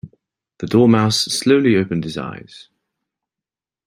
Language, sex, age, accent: English, male, 19-29, England English